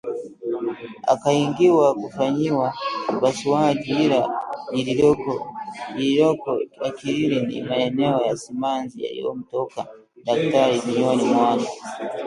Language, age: Swahili, 19-29